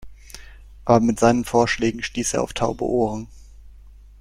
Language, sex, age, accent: German, male, under 19, Deutschland Deutsch